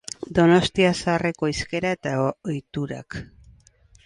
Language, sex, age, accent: Basque, female, 60-69, Erdialdekoa edo Nafarra (Gipuzkoa, Nafarroa)